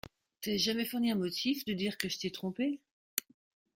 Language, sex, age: French, female, 50-59